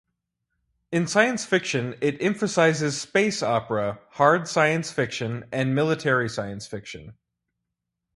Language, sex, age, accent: English, male, 19-29, United States English